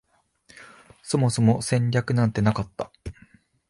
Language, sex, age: Japanese, male, 19-29